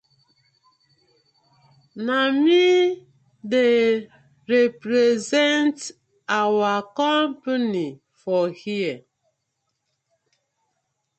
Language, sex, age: Nigerian Pidgin, female, 30-39